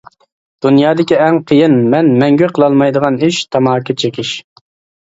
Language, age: Uyghur, 19-29